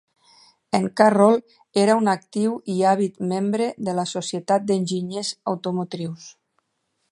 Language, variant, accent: Catalan, Nord-Occidental, nord-occidental